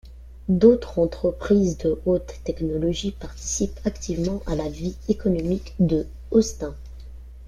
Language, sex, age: French, male, under 19